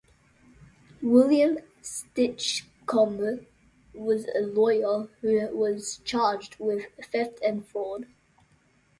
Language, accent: English, United States English